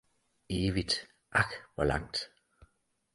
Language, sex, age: Danish, male, 40-49